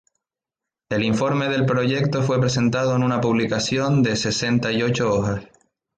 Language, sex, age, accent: Spanish, male, 19-29, España: Islas Canarias